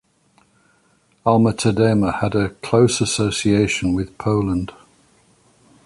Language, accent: English, England English